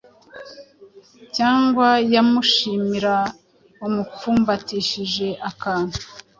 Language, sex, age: Kinyarwanda, female, 50-59